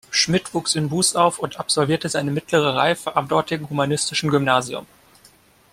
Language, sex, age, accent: German, male, 19-29, Deutschland Deutsch